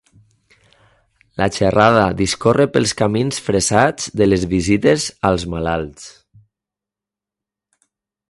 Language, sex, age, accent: Catalan, male, 40-49, valencià